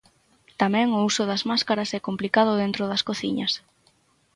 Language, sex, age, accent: Galician, female, 19-29, Central (gheada); Normativo (estándar)